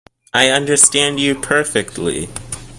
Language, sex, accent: English, male, United States English